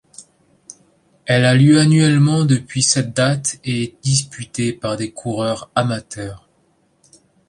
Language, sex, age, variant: French, male, 30-39, Français de métropole